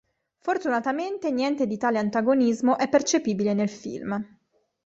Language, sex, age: Italian, female, 30-39